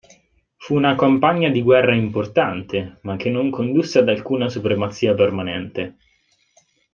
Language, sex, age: Italian, male, 19-29